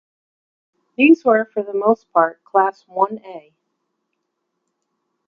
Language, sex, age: English, female, 50-59